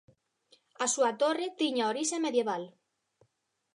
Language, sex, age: Galician, female, 30-39